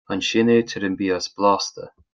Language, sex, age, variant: Irish, male, 30-39, Gaeilge Chonnacht